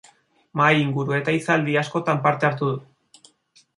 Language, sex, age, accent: Basque, male, 30-39, Erdialdekoa edo Nafarra (Gipuzkoa, Nafarroa)